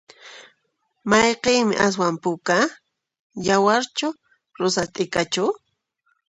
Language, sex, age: Puno Quechua, female, 40-49